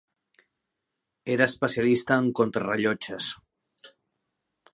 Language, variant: Catalan, Central